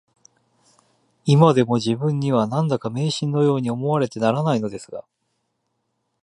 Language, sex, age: Japanese, male, 30-39